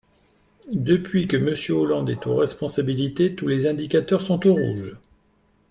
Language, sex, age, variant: French, male, 40-49, Français de métropole